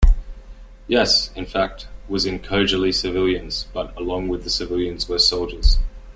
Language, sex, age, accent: English, male, 19-29, Australian English